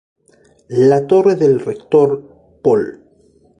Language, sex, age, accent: Spanish, male, 19-29, Chileno: Chile, Cuyo